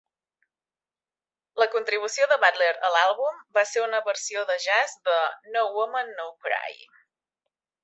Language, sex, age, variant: Catalan, female, 30-39, Central